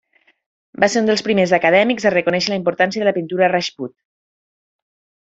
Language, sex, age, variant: Catalan, female, 30-39, Nord-Occidental